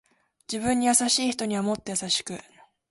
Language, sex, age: Japanese, female, 19-29